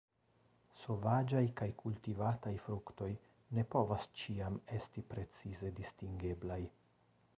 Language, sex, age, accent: Esperanto, male, 30-39, Internacia